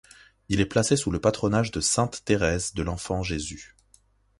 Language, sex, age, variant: French, male, 19-29, Français de métropole